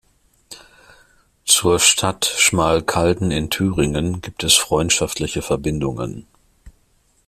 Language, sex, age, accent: German, male, 50-59, Deutschland Deutsch